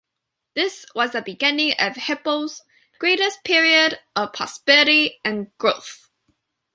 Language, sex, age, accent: English, male, 19-29, United States English